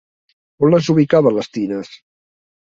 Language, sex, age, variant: Catalan, male, 40-49, Nord-Occidental